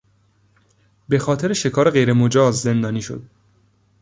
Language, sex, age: Persian, male, 19-29